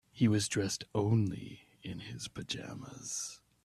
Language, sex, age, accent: English, male, 30-39, United States English